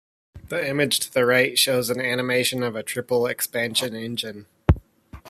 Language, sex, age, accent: English, male, 30-39, United States English